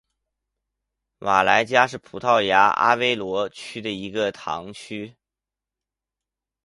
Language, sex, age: Chinese, male, 19-29